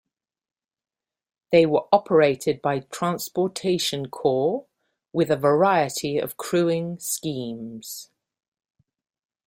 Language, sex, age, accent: English, female, 40-49, England English